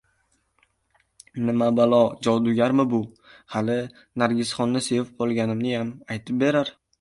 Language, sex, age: Uzbek, male, under 19